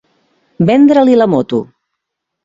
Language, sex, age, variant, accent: Catalan, female, 40-49, Central, Català central